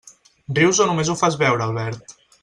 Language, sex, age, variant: Catalan, male, 19-29, Central